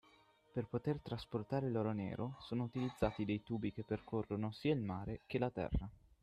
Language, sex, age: Italian, male, 19-29